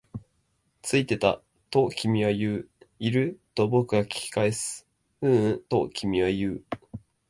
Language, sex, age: Japanese, male, 19-29